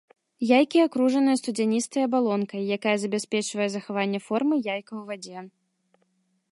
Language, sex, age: Belarusian, female, 19-29